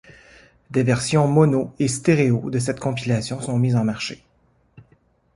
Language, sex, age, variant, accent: French, male, 40-49, Français d'Amérique du Nord, Français du Canada